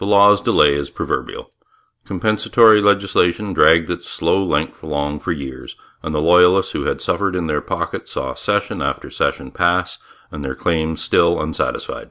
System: none